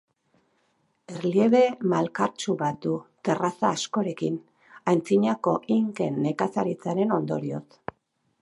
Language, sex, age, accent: Basque, female, 50-59, Erdialdekoa edo Nafarra (Gipuzkoa, Nafarroa)